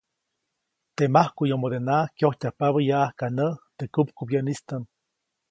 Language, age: Copainalá Zoque, 19-29